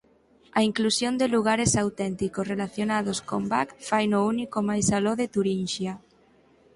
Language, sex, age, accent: Galician, female, 19-29, Normativo (estándar)